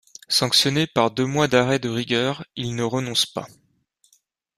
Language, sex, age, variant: French, male, 19-29, Français de métropole